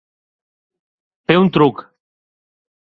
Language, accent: Catalan, Barcelona